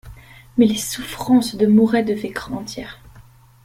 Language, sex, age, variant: French, female, under 19, Français de métropole